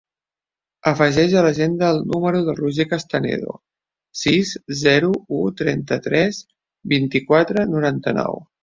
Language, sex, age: Catalan, male, 30-39